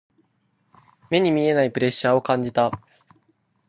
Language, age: Japanese, under 19